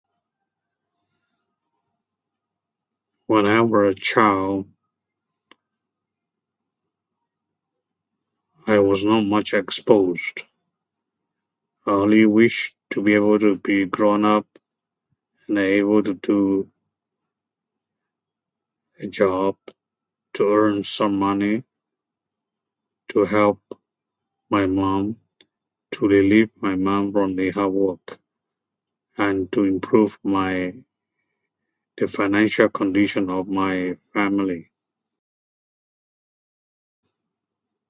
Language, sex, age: English, male, 70-79